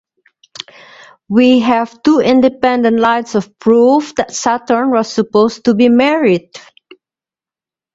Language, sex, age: English, female, 40-49